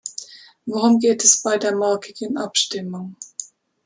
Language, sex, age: German, female, 50-59